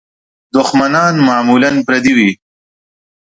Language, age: Pashto, 30-39